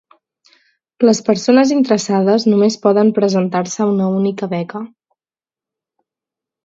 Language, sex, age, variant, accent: Catalan, female, 19-29, Central, central